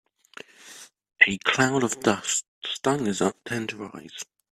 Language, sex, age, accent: English, male, 19-29, Welsh English